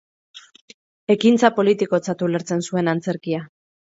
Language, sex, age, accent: Basque, female, 30-39, Mendebalekoa (Araba, Bizkaia, Gipuzkoako mendebaleko herri batzuk)